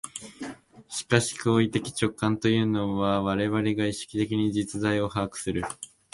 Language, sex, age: Japanese, male, under 19